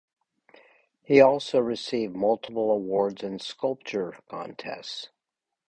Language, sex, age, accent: English, male, 70-79, United States English